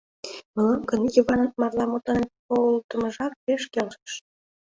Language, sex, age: Mari, female, 19-29